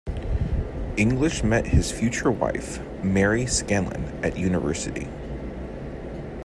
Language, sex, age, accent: English, male, 19-29, United States English